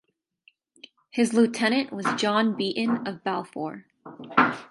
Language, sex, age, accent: English, female, 19-29, United States English